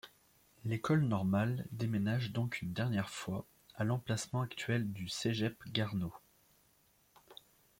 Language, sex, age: French, male, 19-29